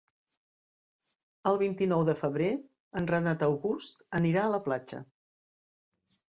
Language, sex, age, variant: Catalan, female, 50-59, Central